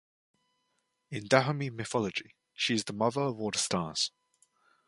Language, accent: English, England English